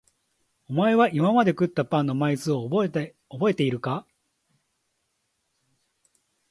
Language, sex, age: Japanese, male, 30-39